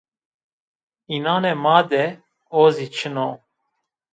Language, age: Zaza, 30-39